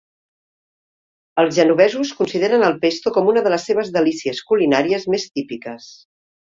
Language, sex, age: Catalan, female, 60-69